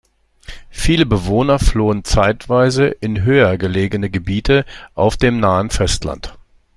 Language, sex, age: German, male, 40-49